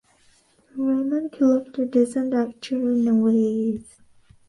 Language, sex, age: English, female, 19-29